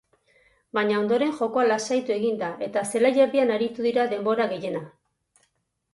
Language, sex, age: Basque, female, 50-59